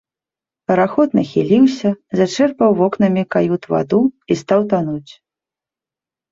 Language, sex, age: Belarusian, female, 30-39